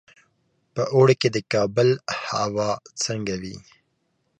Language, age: Pashto, 19-29